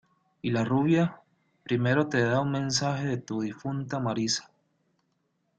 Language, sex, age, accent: Spanish, male, 30-39, Caribe: Cuba, Venezuela, Puerto Rico, República Dominicana, Panamá, Colombia caribeña, México caribeño, Costa del golfo de México